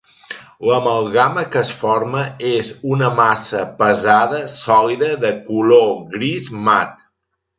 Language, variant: Catalan, Central